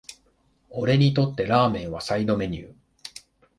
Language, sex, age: Japanese, male, 50-59